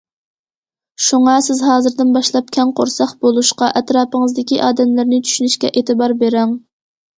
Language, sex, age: Uyghur, female, 19-29